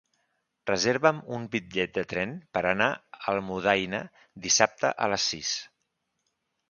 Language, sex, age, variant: Catalan, male, 40-49, Central